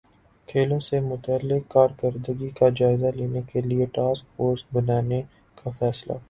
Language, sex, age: Urdu, male, 19-29